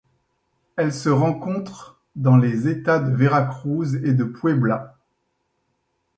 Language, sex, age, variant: French, male, 30-39, Français de métropole